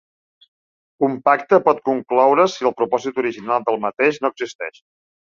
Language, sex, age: Catalan, male, 50-59